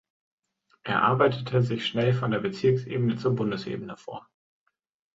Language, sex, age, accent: German, male, 30-39, Deutschland Deutsch